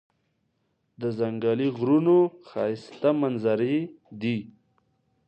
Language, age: Pashto, 19-29